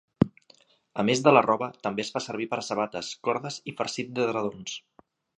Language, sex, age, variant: Catalan, male, 50-59, Central